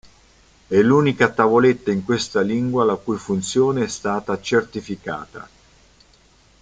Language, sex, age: Italian, male, 50-59